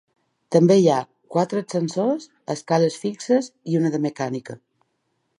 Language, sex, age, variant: Catalan, female, 40-49, Balear